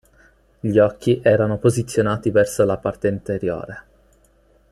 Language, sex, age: Italian, male, 19-29